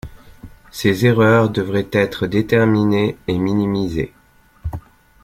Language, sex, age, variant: French, male, 30-39, Français de métropole